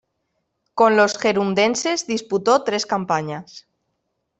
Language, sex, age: Spanish, female, 19-29